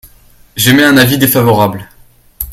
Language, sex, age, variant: French, male, under 19, Français de métropole